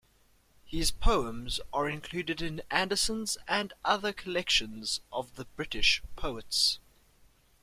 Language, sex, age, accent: English, male, 19-29, Southern African (South Africa, Zimbabwe, Namibia)